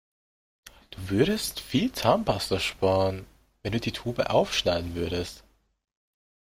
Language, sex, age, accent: German, male, 19-29, Österreichisches Deutsch